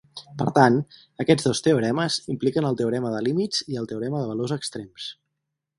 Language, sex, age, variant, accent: Catalan, male, 19-29, Central, central